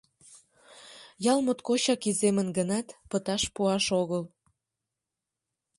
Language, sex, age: Mari, female, 19-29